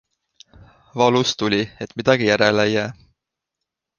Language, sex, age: Estonian, male, 19-29